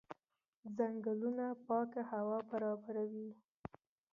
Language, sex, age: Pashto, female, under 19